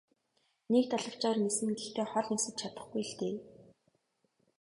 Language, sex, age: Mongolian, female, 19-29